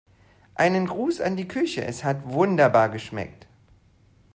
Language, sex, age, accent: German, male, 30-39, Deutschland Deutsch